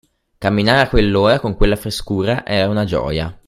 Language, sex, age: Italian, male, under 19